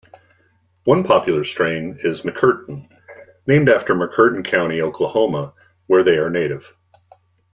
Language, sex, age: English, male, 40-49